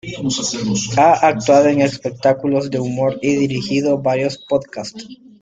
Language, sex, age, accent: Spanish, male, 19-29, América central